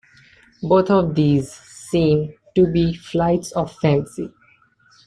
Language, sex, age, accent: English, male, 19-29, India and South Asia (India, Pakistan, Sri Lanka)